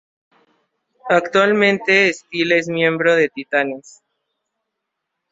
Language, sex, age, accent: Spanish, male, 19-29, Caribe: Cuba, Venezuela, Puerto Rico, República Dominicana, Panamá, Colombia caribeña, México caribeño, Costa del golfo de México